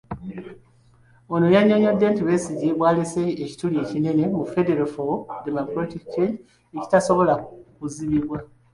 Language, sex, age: Ganda, male, 19-29